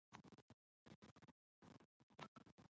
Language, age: English, 19-29